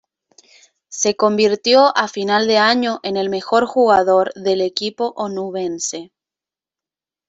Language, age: Spanish, 19-29